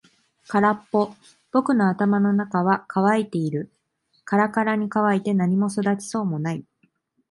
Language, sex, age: Japanese, female, 19-29